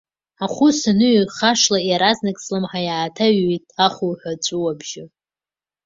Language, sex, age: Abkhazian, female, under 19